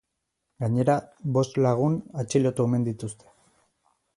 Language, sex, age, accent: Basque, male, 30-39, Erdialdekoa edo Nafarra (Gipuzkoa, Nafarroa)